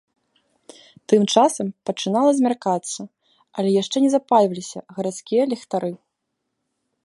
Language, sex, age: Belarusian, female, 19-29